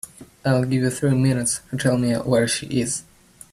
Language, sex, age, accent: English, male, under 19, United States English